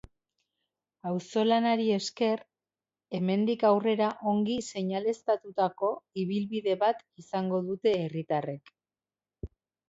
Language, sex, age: Basque, female, 30-39